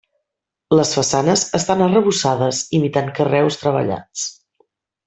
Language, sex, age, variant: Catalan, female, 40-49, Central